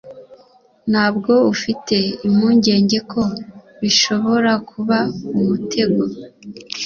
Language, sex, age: Kinyarwanda, female, 19-29